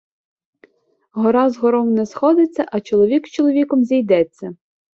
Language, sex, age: Ukrainian, female, 19-29